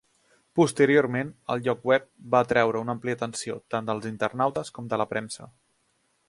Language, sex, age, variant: Catalan, male, 30-39, Central